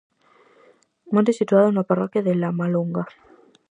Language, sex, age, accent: Galician, female, under 19, Atlántico (seseo e gheada)